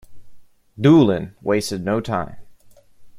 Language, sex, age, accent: English, male, 19-29, United States English